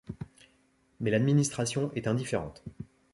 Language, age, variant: French, 40-49, Français de métropole